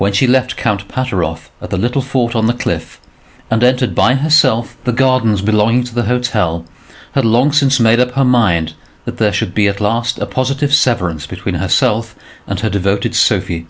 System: none